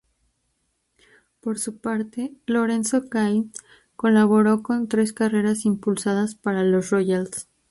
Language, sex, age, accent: Spanish, female, 19-29, México